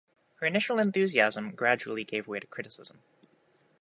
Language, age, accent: English, 19-29, Canadian English